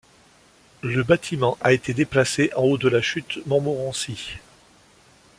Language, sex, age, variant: French, male, 40-49, Français de métropole